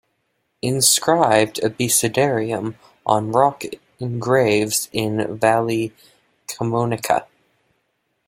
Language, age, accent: English, under 19, United States English